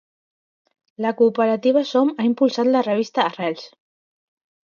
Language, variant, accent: Catalan, Central, central